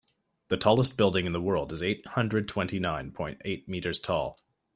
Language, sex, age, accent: English, male, 19-29, Canadian English